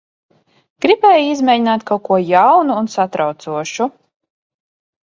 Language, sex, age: Latvian, female, 30-39